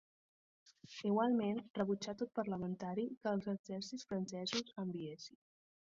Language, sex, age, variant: Catalan, female, under 19, Central